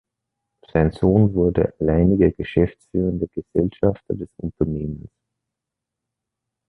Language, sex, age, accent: German, male, 30-39, Österreichisches Deutsch